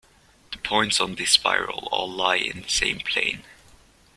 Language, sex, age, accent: English, male, 19-29, United States English